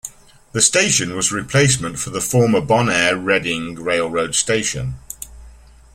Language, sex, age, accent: English, male, 50-59, England English